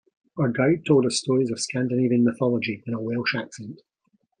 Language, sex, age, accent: English, male, 50-59, Scottish English